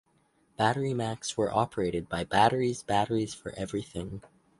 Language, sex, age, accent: English, male, under 19, Canadian English